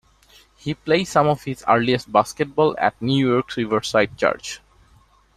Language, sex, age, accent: English, male, 19-29, India and South Asia (India, Pakistan, Sri Lanka)